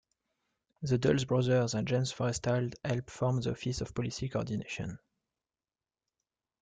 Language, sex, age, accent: English, male, 19-29, Irish English